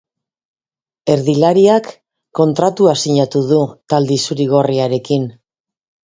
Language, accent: Basque, Mendebalekoa (Araba, Bizkaia, Gipuzkoako mendebaleko herri batzuk)